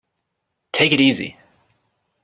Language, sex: English, male